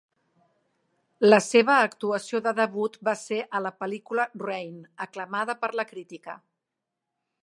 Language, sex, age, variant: Catalan, female, 50-59, Central